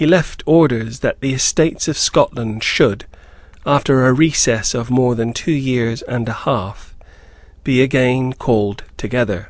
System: none